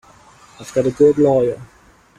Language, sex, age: English, male, 19-29